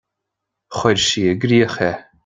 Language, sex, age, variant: Irish, male, 30-39, Gaeilge Chonnacht